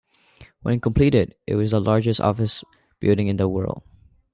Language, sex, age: English, male, under 19